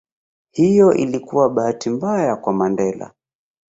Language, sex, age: Swahili, male, 30-39